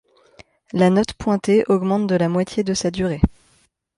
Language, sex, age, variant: French, female, 30-39, Français de métropole